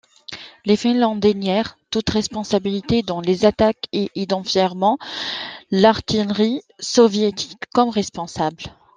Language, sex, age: French, female, 30-39